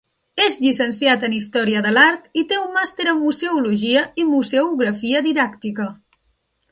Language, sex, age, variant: Catalan, female, 30-39, Central